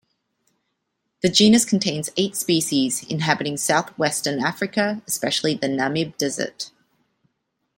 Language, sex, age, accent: English, female, 30-39, Australian English